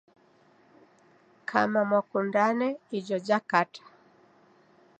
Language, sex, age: Taita, female, 60-69